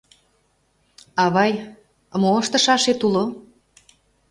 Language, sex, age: Mari, female, 40-49